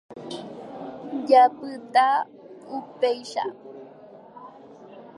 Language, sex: Guarani, female